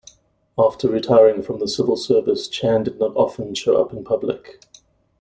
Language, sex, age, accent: English, male, 30-39, Southern African (South Africa, Zimbabwe, Namibia)